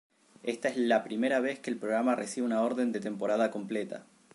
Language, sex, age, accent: Spanish, male, 19-29, Rioplatense: Argentina, Uruguay, este de Bolivia, Paraguay